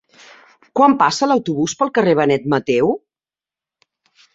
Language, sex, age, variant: Catalan, female, 50-59, Central